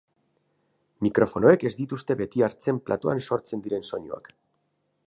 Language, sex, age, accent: Basque, male, 40-49, Mendebalekoa (Araba, Bizkaia, Gipuzkoako mendebaleko herri batzuk)